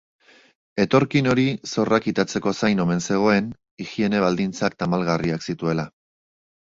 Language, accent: Basque, Erdialdekoa edo Nafarra (Gipuzkoa, Nafarroa)